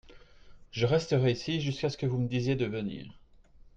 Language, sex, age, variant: French, male, 30-39, Français de métropole